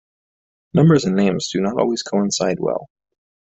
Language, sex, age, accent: English, male, 19-29, United States English